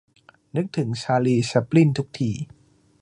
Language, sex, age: Thai, male, 19-29